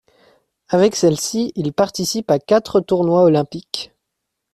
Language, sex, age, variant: French, male, under 19, Français de métropole